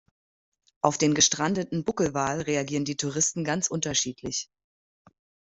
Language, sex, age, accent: German, female, 30-39, Deutschland Deutsch